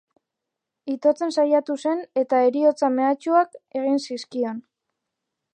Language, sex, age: Basque, female, 19-29